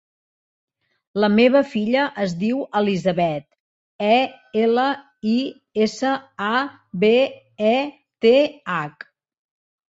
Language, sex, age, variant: Catalan, female, 40-49, Central